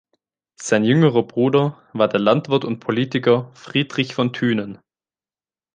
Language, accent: German, Deutschland Deutsch